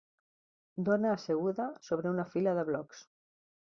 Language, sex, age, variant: Catalan, female, 50-59, Central